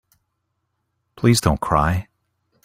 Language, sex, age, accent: English, male, 40-49, Canadian English